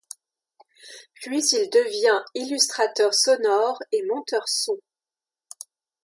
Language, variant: French, Français de métropole